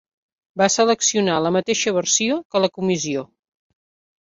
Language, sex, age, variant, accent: Catalan, female, 50-59, Septentrional, Empordanès